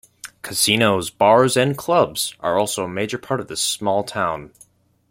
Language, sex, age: English, male, under 19